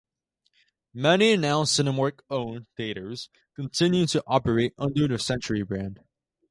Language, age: English, under 19